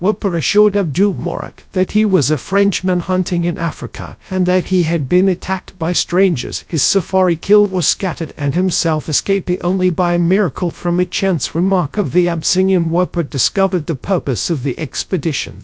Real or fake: fake